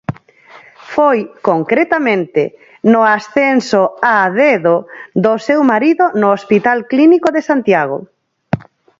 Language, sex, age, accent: Galician, female, 50-59, Normativo (estándar)